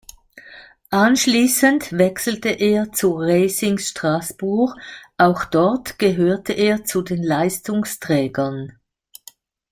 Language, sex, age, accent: German, female, 60-69, Schweizerdeutsch